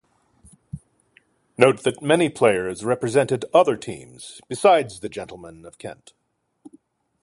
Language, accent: English, United States English